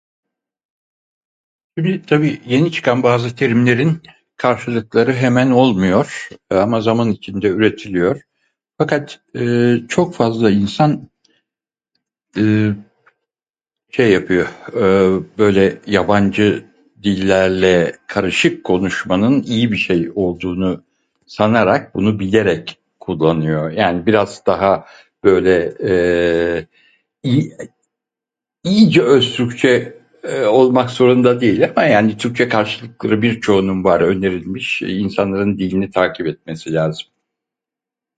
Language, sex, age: Turkish, male, 60-69